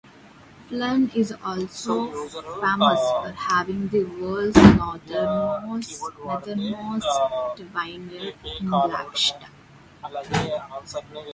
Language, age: English, under 19